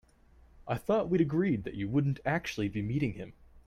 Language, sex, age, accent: English, male, 19-29, United States English